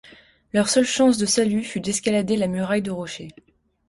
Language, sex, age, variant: French, female, 19-29, Français de métropole